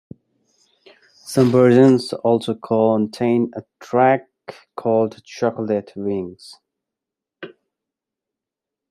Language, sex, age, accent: English, male, 30-39, United States English